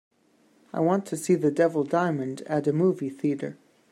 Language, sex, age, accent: English, male, 19-29, United States English